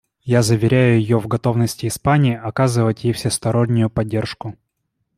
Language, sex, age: Russian, male, 19-29